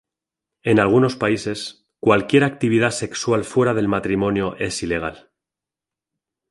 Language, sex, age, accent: Spanish, male, 40-49, España: Centro-Sur peninsular (Madrid, Toledo, Castilla-La Mancha)